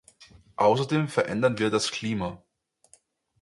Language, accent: German, Österreichisches Deutsch